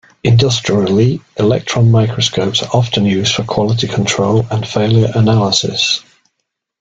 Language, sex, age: English, male, 60-69